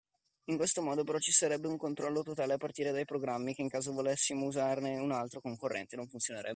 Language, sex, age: Italian, male, 19-29